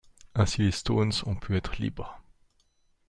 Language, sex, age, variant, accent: French, male, 30-39, Français d'Europe, Français de Suisse